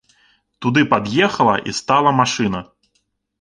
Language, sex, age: Belarusian, male, 30-39